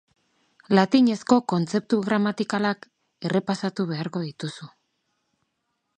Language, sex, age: Basque, female, 40-49